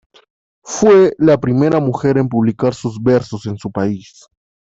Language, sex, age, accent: Spanish, male, 19-29, Andino-Pacífico: Colombia, Perú, Ecuador, oeste de Bolivia y Venezuela andina